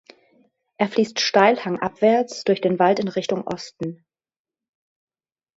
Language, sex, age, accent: German, female, 30-39, Hochdeutsch